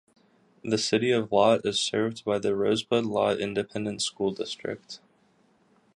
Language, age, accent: English, under 19, United States English